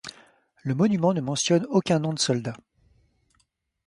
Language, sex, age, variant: French, male, 40-49, Français de métropole